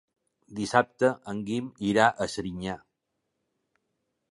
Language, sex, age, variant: Catalan, male, 40-49, Balear